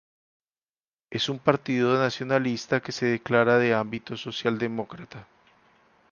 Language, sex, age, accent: Spanish, male, 30-39, Andino-Pacífico: Colombia, Perú, Ecuador, oeste de Bolivia y Venezuela andina